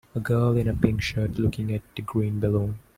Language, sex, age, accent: English, male, 19-29, India and South Asia (India, Pakistan, Sri Lanka)